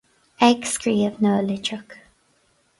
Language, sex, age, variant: Irish, female, 19-29, Gaeilge na Mumhan